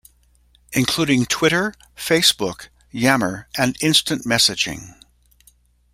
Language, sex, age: English, male, 60-69